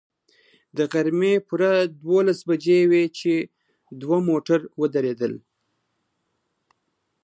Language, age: Pashto, 40-49